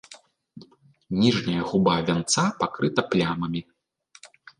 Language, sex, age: Belarusian, male, 30-39